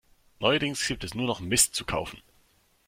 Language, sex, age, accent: German, male, 19-29, Deutschland Deutsch